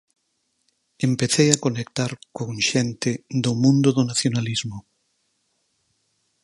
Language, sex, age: Galician, male, 50-59